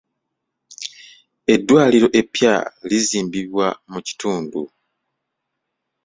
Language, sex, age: Ganda, male, 30-39